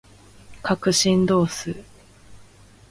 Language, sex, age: Japanese, female, 19-29